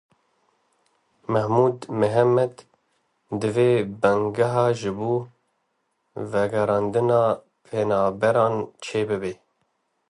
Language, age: Kurdish, 30-39